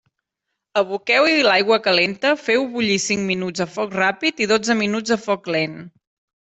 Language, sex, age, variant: Catalan, female, 40-49, Central